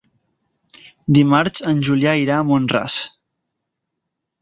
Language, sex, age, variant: Catalan, male, 19-29, Central